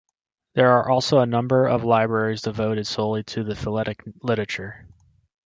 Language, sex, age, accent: English, male, 30-39, United States English